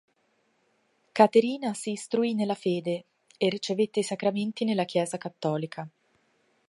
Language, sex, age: Italian, female, 19-29